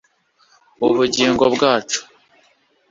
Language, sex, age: Kinyarwanda, male, 40-49